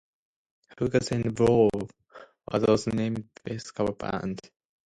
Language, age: English, 19-29